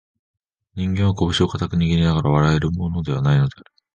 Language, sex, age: Japanese, male, under 19